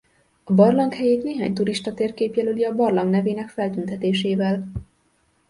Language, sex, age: Hungarian, female, 19-29